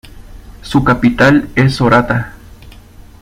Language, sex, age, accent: Spanish, male, 19-29, México